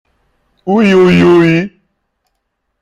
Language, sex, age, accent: German, male, 50-59, Deutschland Deutsch